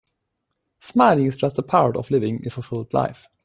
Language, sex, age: English, male, 19-29